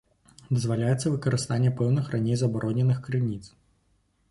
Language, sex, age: Belarusian, male, 19-29